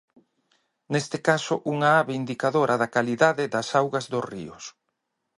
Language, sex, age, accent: Galician, male, 40-49, Normativo (estándar)